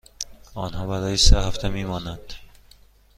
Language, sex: Persian, male